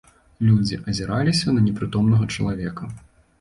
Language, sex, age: Belarusian, male, 19-29